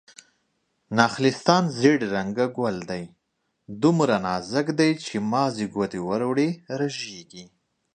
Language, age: Pashto, 30-39